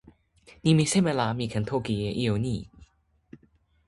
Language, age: Toki Pona, under 19